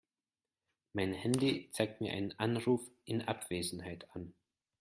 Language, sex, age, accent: German, male, 19-29, Österreichisches Deutsch